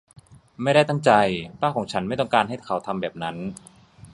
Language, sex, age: Thai, male, 30-39